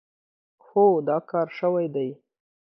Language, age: Pashto, 19-29